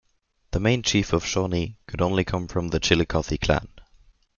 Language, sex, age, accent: English, male, 19-29, United States English